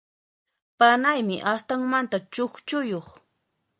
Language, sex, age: Puno Quechua, female, 30-39